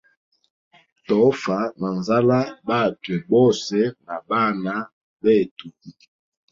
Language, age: Hemba, 40-49